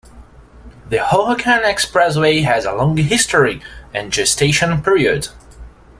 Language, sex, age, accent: English, male, under 19, United States English